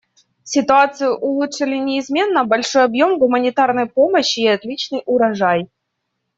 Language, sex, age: Russian, female, 19-29